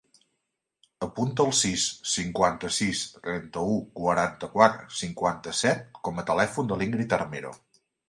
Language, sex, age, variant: Catalan, male, 40-49, Central